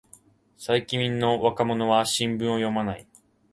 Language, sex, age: Japanese, male, 19-29